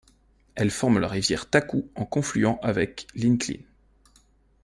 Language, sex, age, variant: French, male, 30-39, Français de métropole